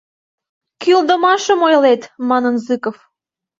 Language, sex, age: Mari, female, 19-29